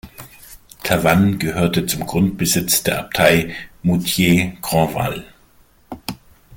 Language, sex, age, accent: German, male, 40-49, Deutschland Deutsch